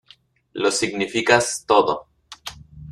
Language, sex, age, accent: Spanish, male, 19-29, México